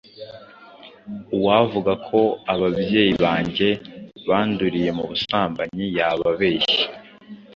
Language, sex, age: Kinyarwanda, male, under 19